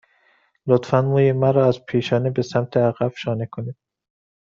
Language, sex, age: Persian, male, 19-29